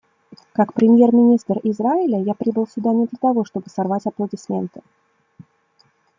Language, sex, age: Russian, female, 30-39